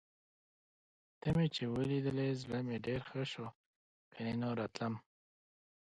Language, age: Pashto, 30-39